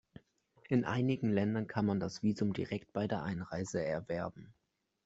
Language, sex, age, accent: German, male, under 19, Deutschland Deutsch